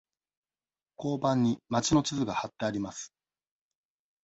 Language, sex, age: Japanese, male, 40-49